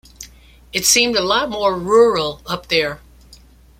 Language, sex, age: English, female, 70-79